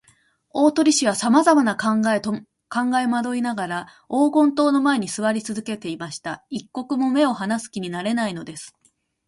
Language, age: Japanese, 40-49